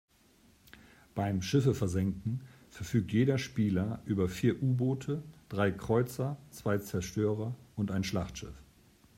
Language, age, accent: German, 50-59, Deutschland Deutsch